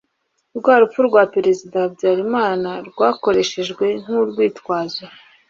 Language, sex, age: Kinyarwanda, female, 19-29